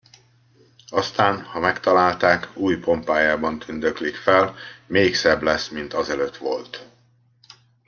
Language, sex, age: Hungarian, male, 50-59